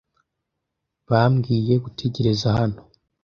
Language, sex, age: Kinyarwanda, male, under 19